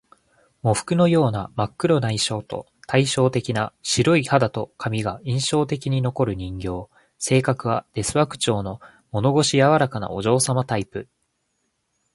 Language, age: Japanese, 19-29